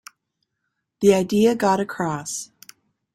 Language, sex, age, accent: English, female, 50-59, United States English